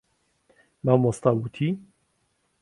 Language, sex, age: Central Kurdish, male, 30-39